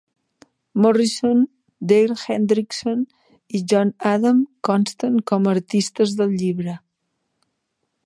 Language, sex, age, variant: Catalan, female, 50-59, Central